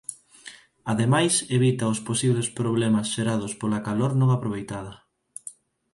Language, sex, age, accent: Galician, male, 19-29, Neofalante